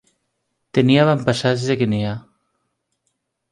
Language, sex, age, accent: Catalan, female, 40-49, valencià